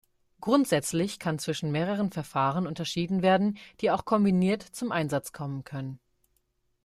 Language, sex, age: German, female, 19-29